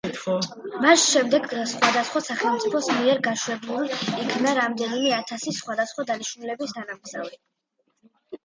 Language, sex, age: Georgian, female, 50-59